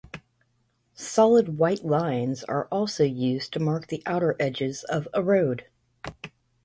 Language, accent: English, United States English